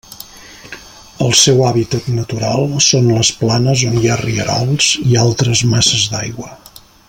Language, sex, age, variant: Catalan, male, 50-59, Central